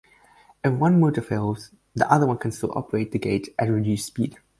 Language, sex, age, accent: English, male, under 19, Southern African (South Africa, Zimbabwe, Namibia)